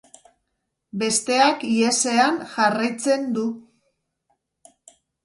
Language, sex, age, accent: Basque, female, 60-69, Mendebalekoa (Araba, Bizkaia, Gipuzkoako mendebaleko herri batzuk)